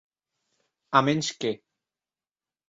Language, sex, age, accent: Catalan, male, 19-29, valencià